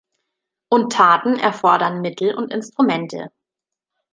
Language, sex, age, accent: German, female, 30-39, Deutschland Deutsch